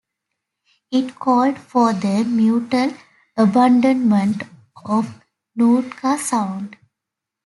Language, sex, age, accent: English, female, 19-29, United States English